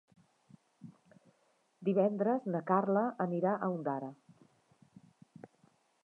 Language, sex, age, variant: Catalan, female, 40-49, Central